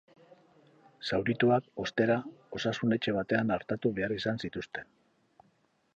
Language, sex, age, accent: Basque, male, 50-59, Mendebalekoa (Araba, Bizkaia, Gipuzkoako mendebaleko herri batzuk)